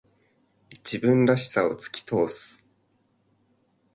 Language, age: Japanese, 30-39